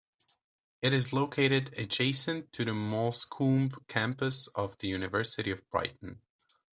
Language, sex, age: English, male, 19-29